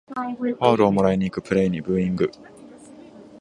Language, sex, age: Japanese, male, 19-29